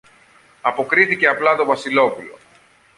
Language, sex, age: Greek, male, 40-49